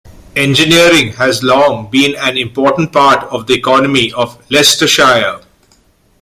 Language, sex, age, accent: English, male, 40-49, United States English